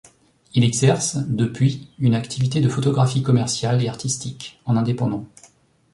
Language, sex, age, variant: French, male, 40-49, Français de métropole